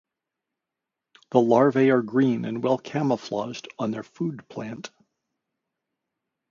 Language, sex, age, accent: English, male, 50-59, Canadian English